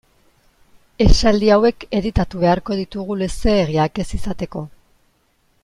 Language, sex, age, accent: Basque, female, 19-29, Mendebalekoa (Araba, Bizkaia, Gipuzkoako mendebaleko herri batzuk)